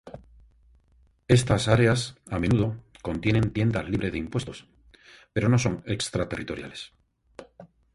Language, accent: Spanish, España: Sur peninsular (Andalucia, Extremadura, Murcia)